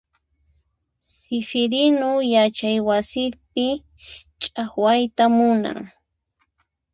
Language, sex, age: Puno Quechua, female, 30-39